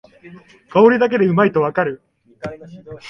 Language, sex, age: Japanese, male, 19-29